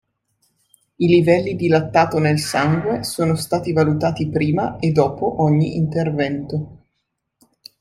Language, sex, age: Italian, female, 19-29